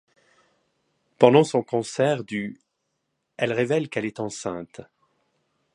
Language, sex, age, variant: French, male, 50-59, Français de métropole